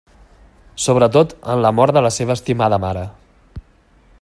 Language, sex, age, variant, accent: Catalan, male, 40-49, Central, central